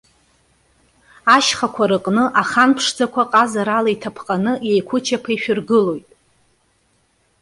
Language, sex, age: Abkhazian, female, 30-39